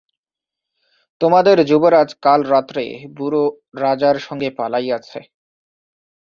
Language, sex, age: Bengali, male, 19-29